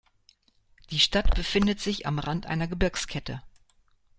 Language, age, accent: German, 60-69, Deutschland Deutsch